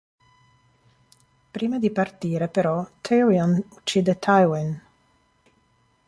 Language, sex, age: Italian, female, 40-49